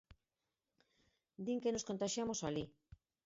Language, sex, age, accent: Galician, female, 40-49, Central (gheada)